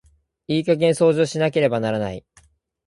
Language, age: Japanese, 19-29